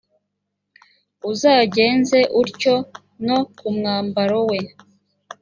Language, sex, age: Kinyarwanda, female, 30-39